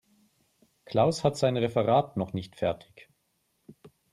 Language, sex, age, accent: German, male, 40-49, Deutschland Deutsch